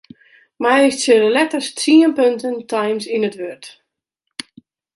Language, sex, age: Western Frisian, female, 40-49